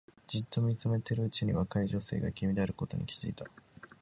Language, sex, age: Japanese, male, 19-29